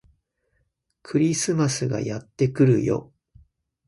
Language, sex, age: Japanese, male, 30-39